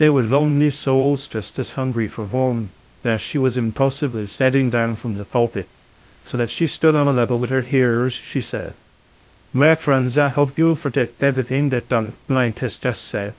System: TTS, VITS